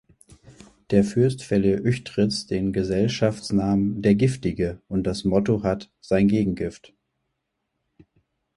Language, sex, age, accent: German, male, 30-39, Deutschland Deutsch